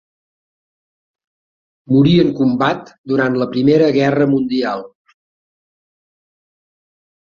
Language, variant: Catalan, Central